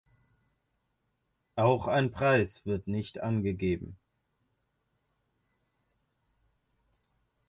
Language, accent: German, Deutschland Deutsch